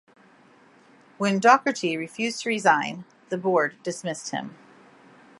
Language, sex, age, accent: English, female, 40-49, United States English